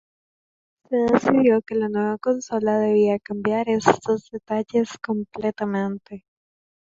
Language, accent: Spanish, América central